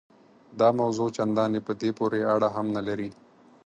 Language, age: Pashto, 19-29